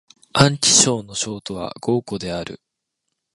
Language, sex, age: Japanese, male, 19-29